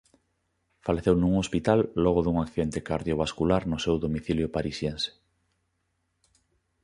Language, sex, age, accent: Galician, male, 30-39, Normativo (estándar)